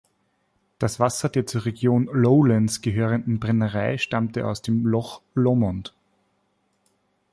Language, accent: German, Österreichisches Deutsch